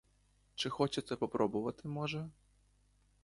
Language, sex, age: Ukrainian, male, 19-29